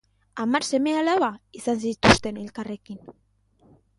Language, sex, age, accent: Basque, female, 19-29, Mendebalekoa (Araba, Bizkaia, Gipuzkoako mendebaleko herri batzuk)